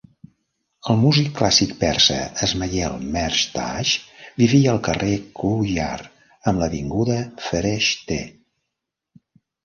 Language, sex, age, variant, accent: Catalan, male, 70-79, Central, central